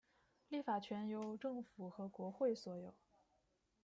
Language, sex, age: Chinese, female, 19-29